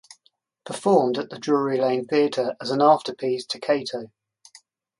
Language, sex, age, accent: English, male, 50-59, England English